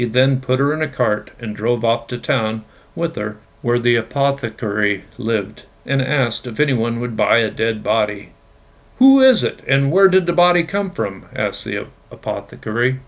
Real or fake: real